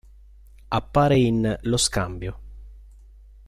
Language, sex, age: Italian, male, 30-39